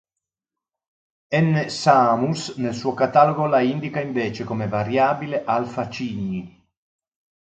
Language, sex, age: Italian, male, 60-69